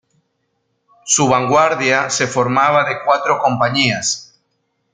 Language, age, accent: Spanish, 40-49, Andino-Pacífico: Colombia, Perú, Ecuador, oeste de Bolivia y Venezuela andina